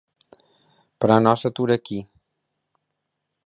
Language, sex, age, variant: Catalan, male, 30-39, Balear